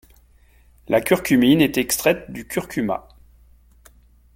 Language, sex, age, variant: French, male, 40-49, Français de métropole